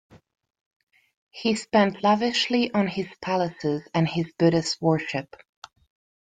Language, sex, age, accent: English, female, 30-39, England English